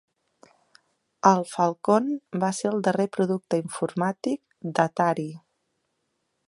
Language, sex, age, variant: Catalan, female, 40-49, Central